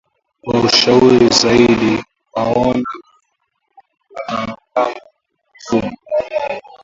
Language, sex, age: Swahili, male, under 19